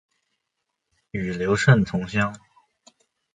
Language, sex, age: Chinese, male, under 19